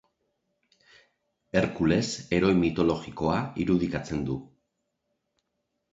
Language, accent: Basque, Erdialdekoa edo Nafarra (Gipuzkoa, Nafarroa)